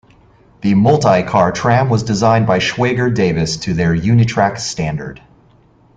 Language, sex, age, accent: English, male, 30-39, United States English